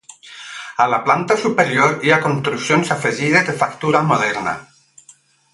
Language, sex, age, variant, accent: Catalan, male, 40-49, Alacantí, Barcelona